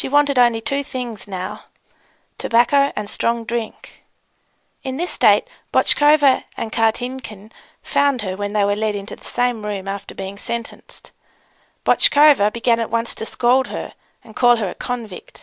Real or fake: real